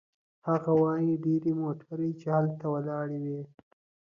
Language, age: Pashto, 19-29